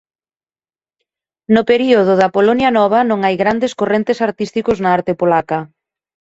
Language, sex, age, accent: Galician, female, 30-39, Normativo (estándar)